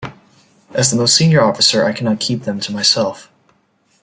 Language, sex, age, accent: English, male, under 19, United States English